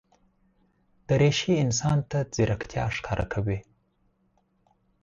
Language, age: Pashto, 30-39